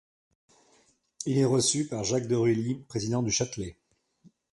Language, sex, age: French, male, 40-49